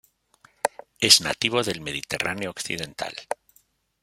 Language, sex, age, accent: Spanish, male, 50-59, España: Norte peninsular (Asturias, Castilla y León, Cantabria, País Vasco, Navarra, Aragón, La Rioja, Guadalajara, Cuenca)